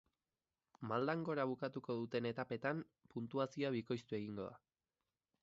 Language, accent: Basque, Erdialdekoa edo Nafarra (Gipuzkoa, Nafarroa)